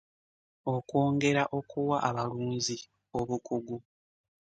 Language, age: Ganda, 19-29